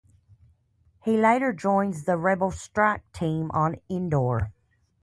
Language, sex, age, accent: English, female, 40-49, United States English